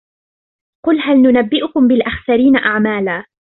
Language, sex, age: Arabic, female, 19-29